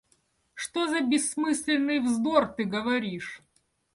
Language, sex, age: Russian, female, 40-49